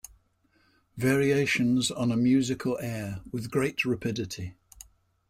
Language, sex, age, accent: English, male, 70-79, England English